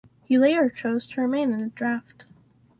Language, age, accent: English, under 19, Canadian English